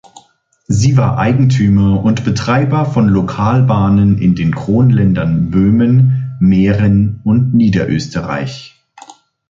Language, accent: German, Deutschland Deutsch